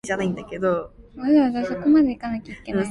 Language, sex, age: Cantonese, female, 19-29